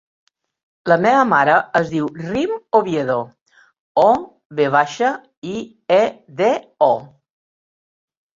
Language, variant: Catalan, Central